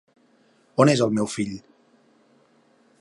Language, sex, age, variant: Catalan, male, 40-49, Central